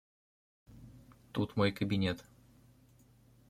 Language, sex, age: Russian, male, 19-29